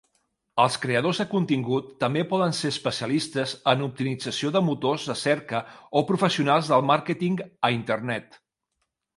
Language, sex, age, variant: Catalan, male, 40-49, Central